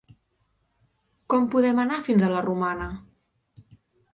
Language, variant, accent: Catalan, Central, central